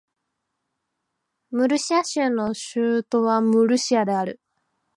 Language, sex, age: Japanese, female, under 19